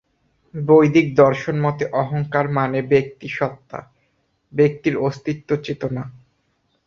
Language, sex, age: Bengali, male, 19-29